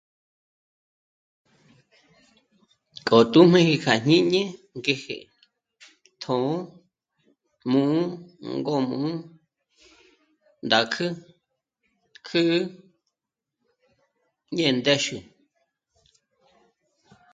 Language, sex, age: Michoacán Mazahua, female, 50-59